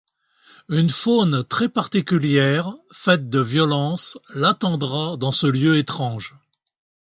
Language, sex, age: French, male, 60-69